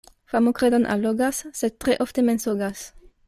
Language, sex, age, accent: Esperanto, female, 19-29, Internacia